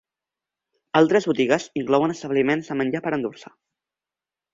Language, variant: Catalan, Central